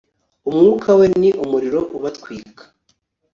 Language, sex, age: Kinyarwanda, male, 30-39